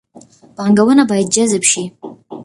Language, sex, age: Pashto, female, 19-29